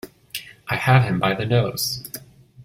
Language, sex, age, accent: English, male, 19-29, United States English